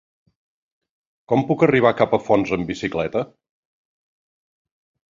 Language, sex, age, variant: Catalan, male, 50-59, Central